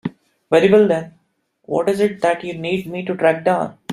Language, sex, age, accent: English, male, 19-29, India and South Asia (India, Pakistan, Sri Lanka)